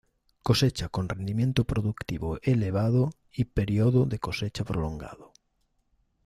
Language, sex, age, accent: Spanish, male, 50-59, España: Norte peninsular (Asturias, Castilla y León, Cantabria, País Vasco, Navarra, Aragón, La Rioja, Guadalajara, Cuenca)